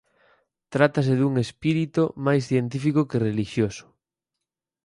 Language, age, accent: Galician, under 19, Normativo (estándar)